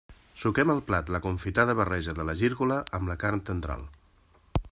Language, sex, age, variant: Catalan, male, 40-49, Central